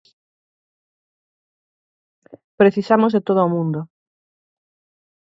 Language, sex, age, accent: Galician, female, 30-39, Central (gheada)